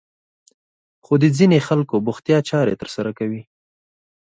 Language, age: Pashto, 19-29